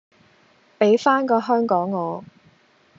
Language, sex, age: Cantonese, female, 19-29